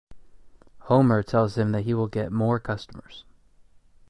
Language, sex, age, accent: English, male, 19-29, United States English